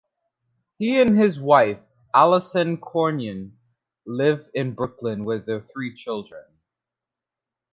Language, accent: English, West Indies and Bermuda (Bahamas, Bermuda, Jamaica, Trinidad)